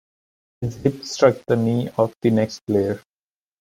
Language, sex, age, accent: English, male, 30-39, India and South Asia (India, Pakistan, Sri Lanka)